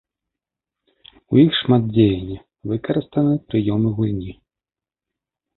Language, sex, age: Belarusian, male, 30-39